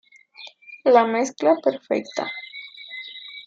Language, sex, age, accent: Spanish, female, 19-29, México